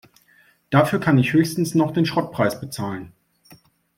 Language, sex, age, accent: German, male, 40-49, Deutschland Deutsch